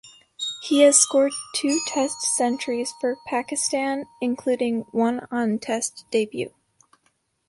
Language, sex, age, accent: English, female, under 19, United States English